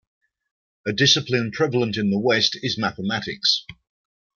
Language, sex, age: English, male, 60-69